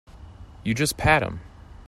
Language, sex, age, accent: English, male, 19-29, United States English